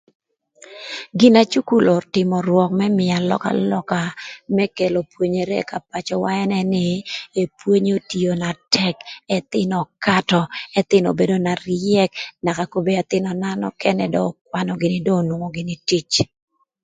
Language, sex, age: Thur, female, 50-59